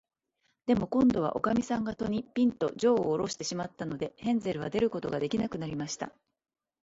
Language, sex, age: Japanese, female, 40-49